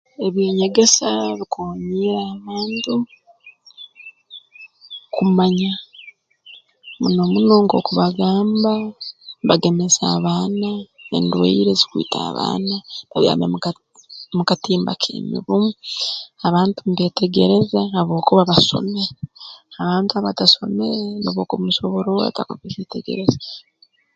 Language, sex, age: Tooro, female, 30-39